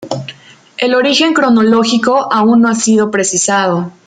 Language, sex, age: Spanish, female, 30-39